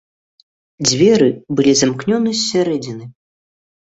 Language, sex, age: Belarusian, male, under 19